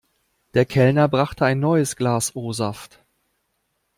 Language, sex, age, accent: German, male, 40-49, Deutschland Deutsch